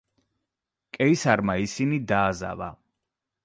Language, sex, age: Georgian, male, 40-49